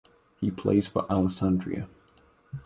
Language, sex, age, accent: English, male, under 19, England English